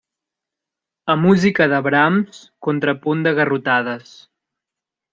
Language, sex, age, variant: Catalan, male, 19-29, Central